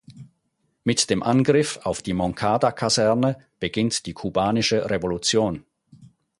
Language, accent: German, Schweizerdeutsch